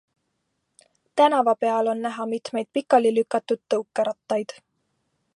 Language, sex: Estonian, female